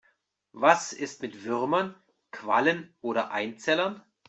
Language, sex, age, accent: German, male, 40-49, Deutschland Deutsch